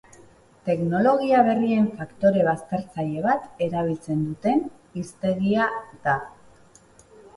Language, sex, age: Basque, female, 40-49